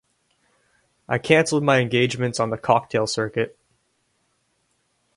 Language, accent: English, Canadian English